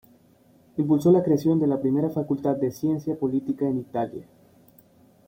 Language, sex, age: Spanish, male, 19-29